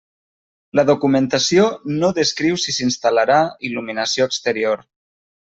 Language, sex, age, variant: Catalan, male, 19-29, Nord-Occidental